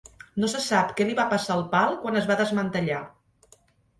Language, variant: Catalan, Central